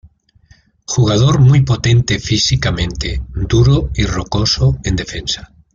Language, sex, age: Spanish, male, 60-69